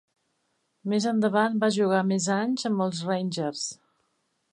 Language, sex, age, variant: Catalan, female, 50-59, Septentrional